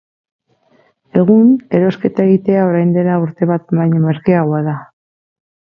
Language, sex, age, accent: Basque, female, 50-59, Erdialdekoa edo Nafarra (Gipuzkoa, Nafarroa)